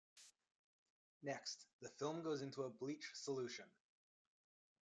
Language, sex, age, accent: English, male, 19-29, United States English